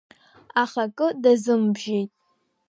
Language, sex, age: Abkhazian, female, under 19